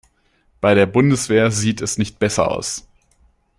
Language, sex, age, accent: German, male, 19-29, Österreichisches Deutsch